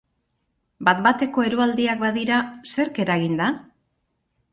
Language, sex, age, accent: Basque, female, 50-59, Mendebalekoa (Araba, Bizkaia, Gipuzkoako mendebaleko herri batzuk)